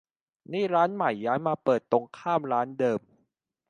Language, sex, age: Thai, male, 19-29